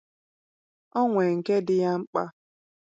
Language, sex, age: Igbo, female, 19-29